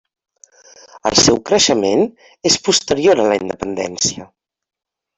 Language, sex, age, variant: Catalan, female, 40-49, Central